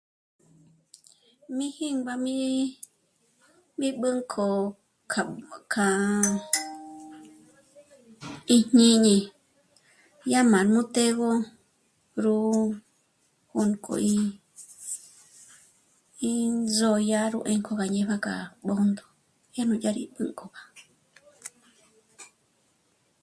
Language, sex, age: Michoacán Mazahua, female, 19-29